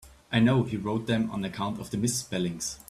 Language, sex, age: English, male, 30-39